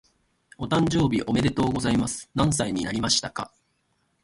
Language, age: Japanese, 19-29